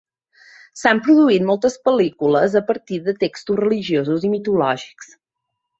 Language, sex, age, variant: Catalan, female, 30-39, Central